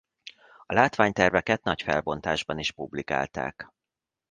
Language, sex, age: Hungarian, male, 40-49